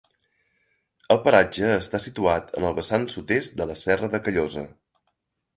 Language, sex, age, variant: Catalan, male, 40-49, Central